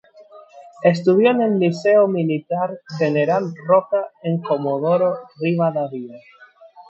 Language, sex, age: Spanish, male, 19-29